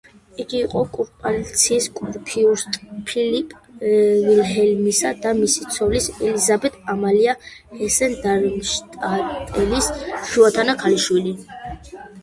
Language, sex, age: Georgian, female, 19-29